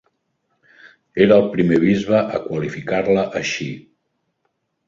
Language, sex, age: Catalan, male, 50-59